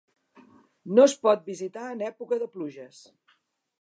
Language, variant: Catalan, Central